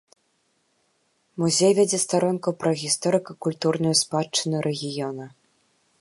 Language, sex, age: Belarusian, female, 19-29